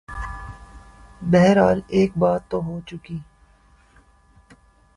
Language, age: Urdu, 19-29